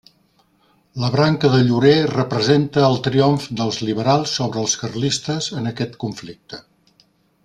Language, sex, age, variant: Catalan, male, 60-69, Central